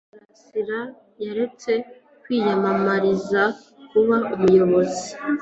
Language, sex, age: Kinyarwanda, female, 19-29